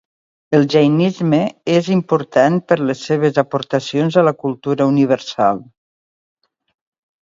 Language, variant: Catalan, Septentrional